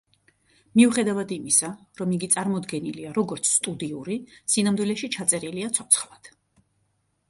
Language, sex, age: Georgian, female, 30-39